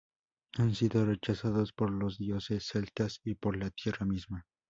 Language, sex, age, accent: Spanish, male, under 19, México